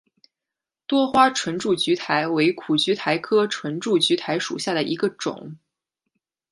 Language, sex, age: Chinese, female, 19-29